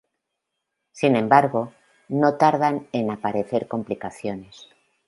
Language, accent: Spanish, España: Centro-Sur peninsular (Madrid, Toledo, Castilla-La Mancha)